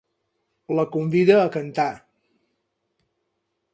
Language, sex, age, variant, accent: Catalan, male, 50-59, Balear, menorquí